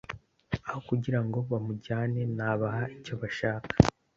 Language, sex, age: Kinyarwanda, male, under 19